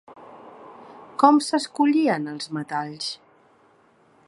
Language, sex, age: Catalan, female, 40-49